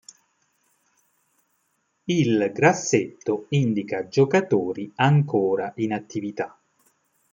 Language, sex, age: Italian, male, 40-49